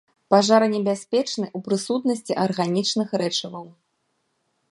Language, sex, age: Belarusian, female, 40-49